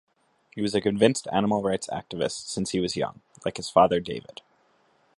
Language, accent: English, United States English